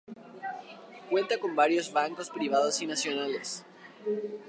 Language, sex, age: Spanish, male, under 19